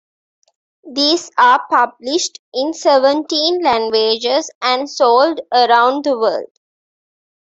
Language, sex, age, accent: English, female, 19-29, India and South Asia (India, Pakistan, Sri Lanka)